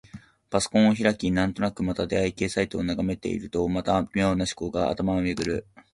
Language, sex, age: Japanese, male, 19-29